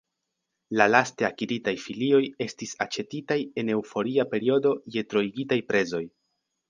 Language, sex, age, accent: Esperanto, male, under 19, Internacia